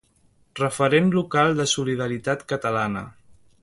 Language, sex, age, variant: Catalan, male, 19-29, Central